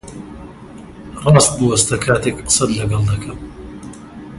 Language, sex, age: Central Kurdish, male, 30-39